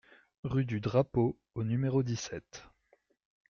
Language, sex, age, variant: French, male, 19-29, Français de métropole